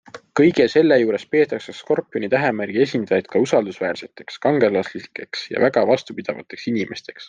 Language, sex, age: Estonian, male, 19-29